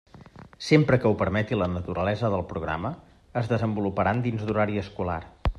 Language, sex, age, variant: Catalan, male, 30-39, Central